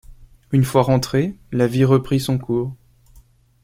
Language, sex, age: French, male, 19-29